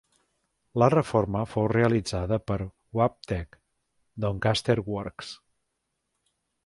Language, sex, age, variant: Catalan, male, 50-59, Central